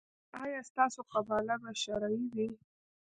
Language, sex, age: Pashto, female, under 19